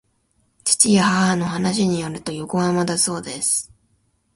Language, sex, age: Japanese, female, 19-29